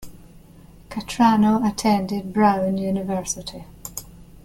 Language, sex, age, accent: English, female, 50-59, Scottish English